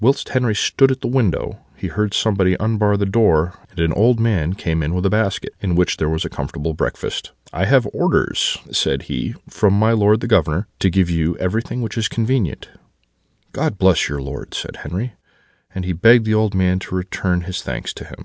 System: none